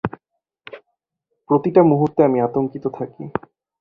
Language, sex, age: Bengali, male, 19-29